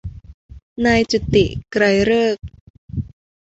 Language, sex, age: Thai, female, under 19